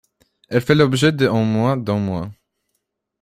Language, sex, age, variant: French, male, under 19, Français de métropole